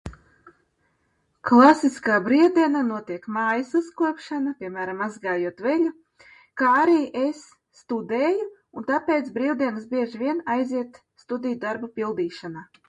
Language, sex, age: Latvian, female, 19-29